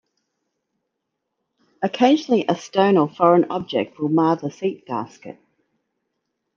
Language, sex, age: English, female, 40-49